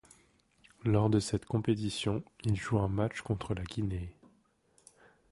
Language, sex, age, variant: French, male, 19-29, Français de métropole